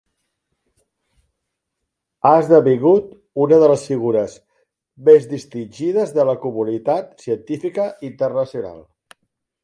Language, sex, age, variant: Catalan, male, 50-59, Central